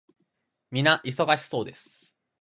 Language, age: Japanese, 19-29